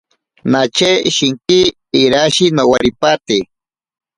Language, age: Ashéninka Perené, 40-49